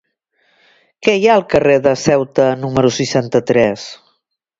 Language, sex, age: Catalan, female, 50-59